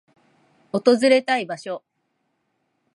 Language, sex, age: Japanese, female, 50-59